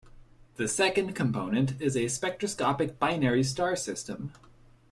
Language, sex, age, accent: English, male, 30-39, United States English